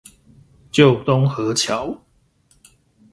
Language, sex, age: Chinese, male, 40-49